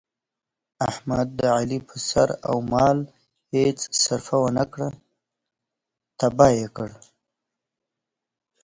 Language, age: Pashto, 19-29